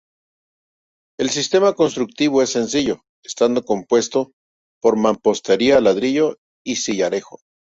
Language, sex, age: Spanish, male, 50-59